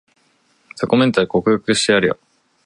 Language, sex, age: Japanese, male, 19-29